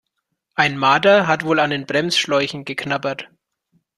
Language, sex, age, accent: German, male, 30-39, Deutschland Deutsch